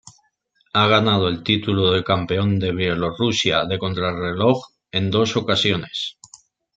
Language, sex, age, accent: Spanish, male, 50-59, España: Centro-Sur peninsular (Madrid, Toledo, Castilla-La Mancha)